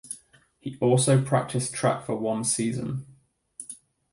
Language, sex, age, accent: English, male, 19-29, England English